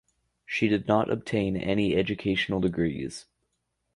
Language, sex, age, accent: English, male, under 19, Canadian English